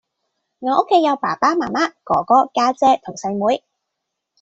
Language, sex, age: Cantonese, female, 19-29